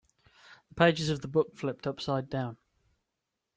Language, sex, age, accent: English, male, 30-39, England English